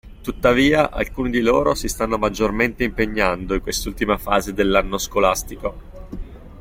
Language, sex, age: Italian, male, 30-39